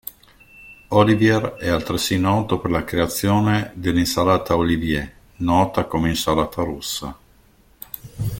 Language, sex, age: Italian, male, 50-59